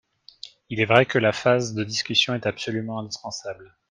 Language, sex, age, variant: French, male, 30-39, Français de métropole